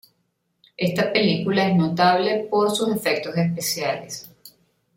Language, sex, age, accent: Spanish, female, 40-49, Caribe: Cuba, Venezuela, Puerto Rico, República Dominicana, Panamá, Colombia caribeña, México caribeño, Costa del golfo de México